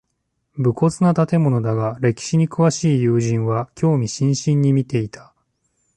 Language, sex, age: Japanese, male, 30-39